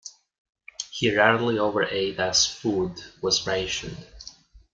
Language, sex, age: English, male, 19-29